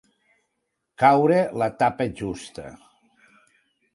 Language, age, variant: Catalan, 60-69, Tortosí